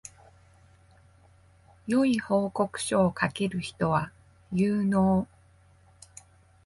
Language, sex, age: Japanese, female, 30-39